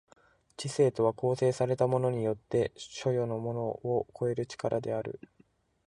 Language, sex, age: Japanese, male, 19-29